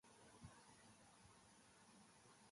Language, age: Basque, under 19